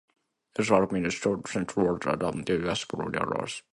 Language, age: English, 19-29